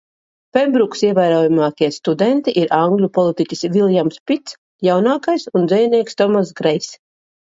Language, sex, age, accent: Latvian, female, 40-49, Riga